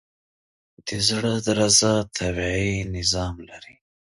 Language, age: Pashto, 19-29